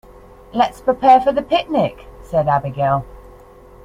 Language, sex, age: English, female, 50-59